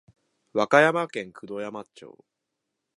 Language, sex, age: Japanese, male, 19-29